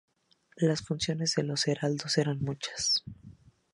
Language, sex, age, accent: Spanish, female, 19-29, México